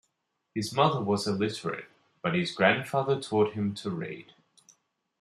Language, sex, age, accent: English, male, 30-39, Australian English